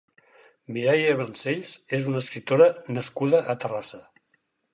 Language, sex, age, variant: Catalan, male, 60-69, Central